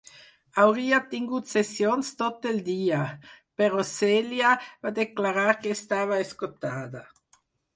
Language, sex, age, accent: Catalan, female, 50-59, aprenent (recent, des d'altres llengües)